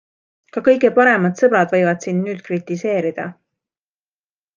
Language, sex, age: Estonian, female, 19-29